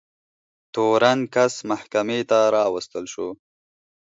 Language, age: Pashto, 19-29